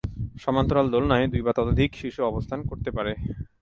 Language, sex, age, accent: Bengali, male, 19-29, Native